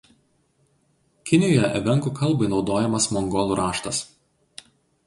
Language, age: Lithuanian, 40-49